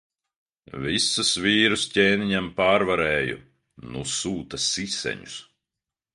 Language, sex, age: Latvian, male, 30-39